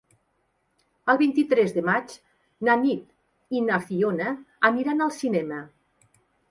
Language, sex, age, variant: Catalan, female, 50-59, Central